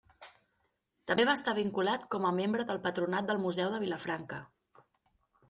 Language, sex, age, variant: Catalan, female, 30-39, Central